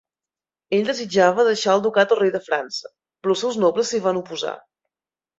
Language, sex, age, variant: Catalan, female, 30-39, Central